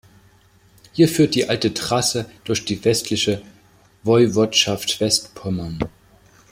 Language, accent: German, Deutschland Deutsch